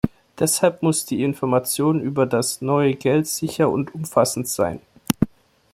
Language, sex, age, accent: German, male, 19-29, Deutschland Deutsch